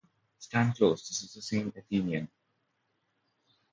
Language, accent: English, India and South Asia (India, Pakistan, Sri Lanka)